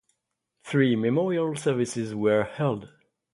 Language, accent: English, England English